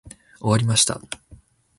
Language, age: Japanese, under 19